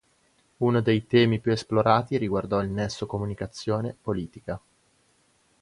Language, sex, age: Italian, male, 19-29